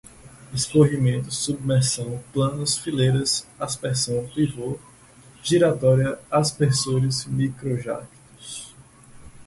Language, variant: Portuguese, Portuguese (Brasil)